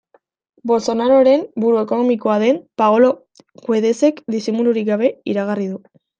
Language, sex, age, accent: Basque, female, 19-29, Mendebalekoa (Araba, Bizkaia, Gipuzkoako mendebaleko herri batzuk)